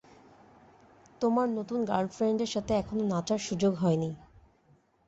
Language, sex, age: Bengali, female, 30-39